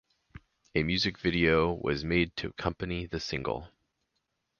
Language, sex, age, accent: English, male, 19-29, United States English